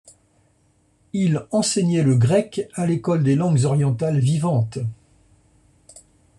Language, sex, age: French, male, 60-69